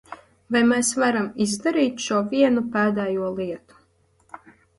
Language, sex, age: Latvian, female, 19-29